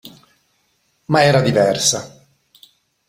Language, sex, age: Italian, male, 40-49